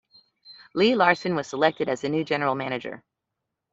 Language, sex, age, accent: English, female, 50-59, United States English